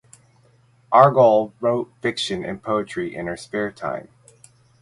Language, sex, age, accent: English, male, 40-49, United States English